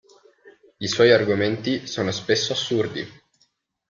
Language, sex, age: Italian, male, 19-29